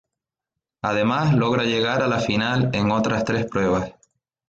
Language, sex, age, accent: Spanish, male, 19-29, España: Islas Canarias